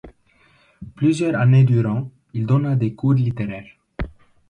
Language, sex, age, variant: French, male, 19-29, Français de métropole